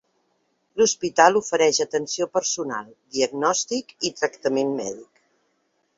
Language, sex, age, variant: Catalan, female, 50-59, Central